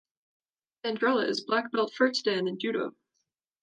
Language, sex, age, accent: English, female, under 19, United States English